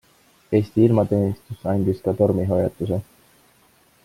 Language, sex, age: Estonian, male, 19-29